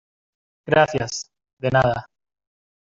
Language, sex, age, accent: Spanish, male, 19-29, España: Norte peninsular (Asturias, Castilla y León, Cantabria, País Vasco, Navarra, Aragón, La Rioja, Guadalajara, Cuenca)